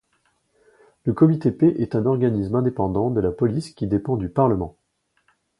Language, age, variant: French, 40-49, Français de métropole